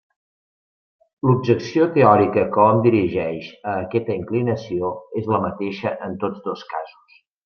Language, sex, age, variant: Catalan, male, 30-39, Central